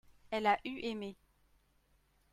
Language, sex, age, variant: French, female, 30-39, Français de métropole